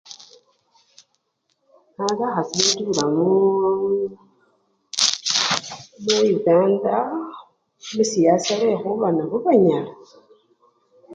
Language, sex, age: Luyia, female, 40-49